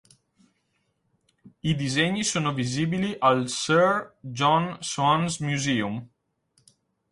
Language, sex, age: Italian, male, 30-39